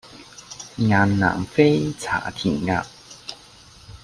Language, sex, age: Cantonese, male, 19-29